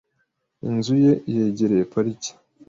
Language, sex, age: Kinyarwanda, male, 19-29